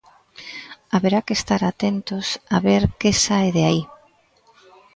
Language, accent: Galician, Central (gheada)